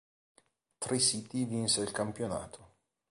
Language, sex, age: Italian, male, 40-49